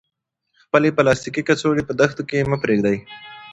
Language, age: Pashto, 19-29